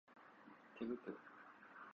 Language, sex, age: Japanese, male, 19-29